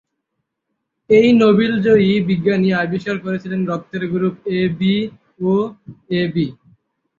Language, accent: Bengali, চলিত